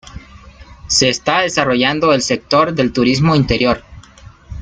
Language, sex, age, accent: Spanish, male, 19-29, América central